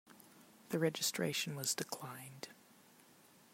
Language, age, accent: English, 19-29, United States English